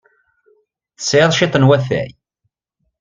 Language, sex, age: Kabyle, male, 40-49